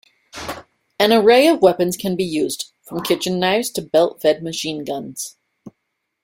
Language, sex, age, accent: English, female, 19-29, Canadian English